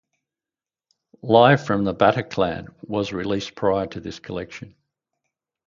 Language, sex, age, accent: English, male, 60-69, Australian English